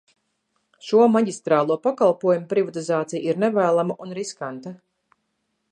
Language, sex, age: Latvian, female, 40-49